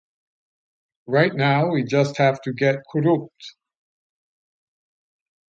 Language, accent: English, United States English